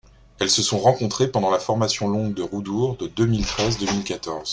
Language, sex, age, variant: French, male, 40-49, Français de métropole